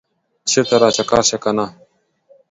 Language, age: Pashto, 19-29